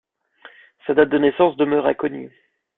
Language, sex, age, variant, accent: French, male, 19-29, Français d'Europe, Français de Belgique